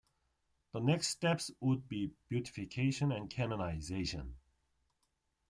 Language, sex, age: English, male, 40-49